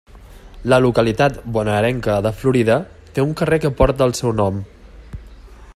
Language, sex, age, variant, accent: Catalan, male, 40-49, Central, central